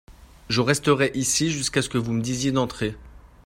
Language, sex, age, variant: French, male, 30-39, Français de métropole